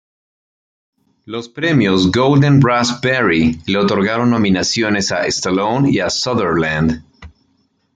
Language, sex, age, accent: Spanish, male, 30-39, México